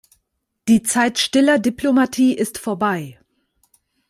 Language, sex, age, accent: German, female, 30-39, Deutschland Deutsch